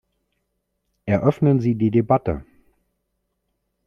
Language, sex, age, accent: German, male, 40-49, Deutschland Deutsch